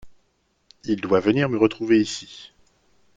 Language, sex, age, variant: French, male, 30-39, Français de métropole